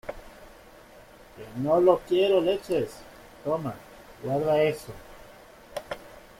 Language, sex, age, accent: Spanish, male, 40-49, Caribe: Cuba, Venezuela, Puerto Rico, República Dominicana, Panamá, Colombia caribeña, México caribeño, Costa del golfo de México